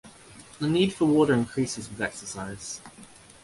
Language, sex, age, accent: English, male, under 19, Australian English